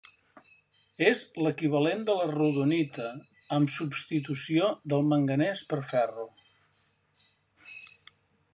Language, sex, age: Catalan, male, 70-79